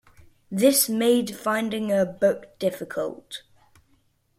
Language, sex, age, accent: English, male, under 19, Welsh English